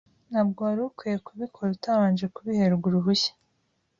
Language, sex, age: Kinyarwanda, female, 19-29